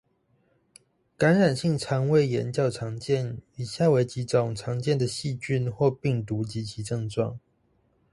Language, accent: Chinese, 出生地：臺北市